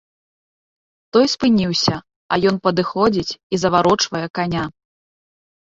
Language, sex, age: Belarusian, female, 30-39